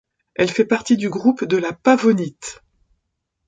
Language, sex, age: French, female, 50-59